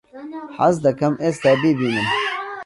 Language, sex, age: Central Kurdish, male, 30-39